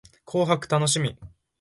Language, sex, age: Japanese, male, 19-29